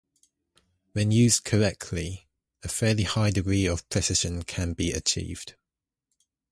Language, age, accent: English, 19-29, England English